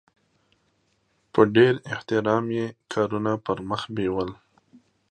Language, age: Pashto, 30-39